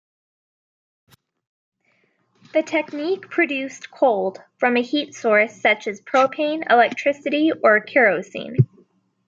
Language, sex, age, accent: English, female, 30-39, United States English